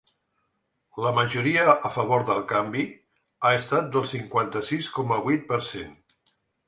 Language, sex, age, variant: Catalan, male, 60-69, Central